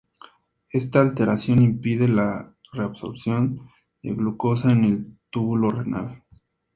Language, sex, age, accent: Spanish, male, 19-29, México